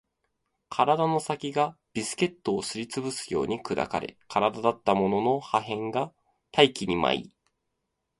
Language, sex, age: Japanese, male, 19-29